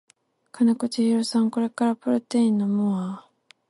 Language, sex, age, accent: Japanese, female, 19-29, 関西弁